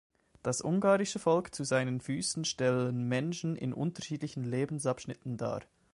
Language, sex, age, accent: German, male, 19-29, Schweizerdeutsch